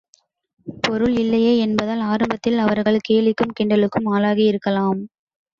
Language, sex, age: Tamil, female, under 19